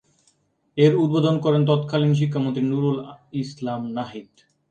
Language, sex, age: Bengali, male, 19-29